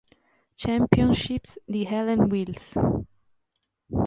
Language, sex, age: Italian, female, 30-39